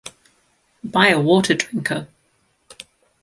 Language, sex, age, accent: English, female, 19-29, Australian English